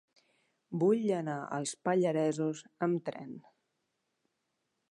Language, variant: Catalan, Central